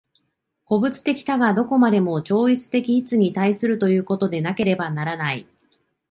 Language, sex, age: Japanese, female, 30-39